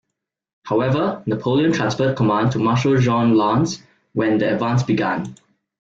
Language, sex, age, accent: English, male, 19-29, Singaporean English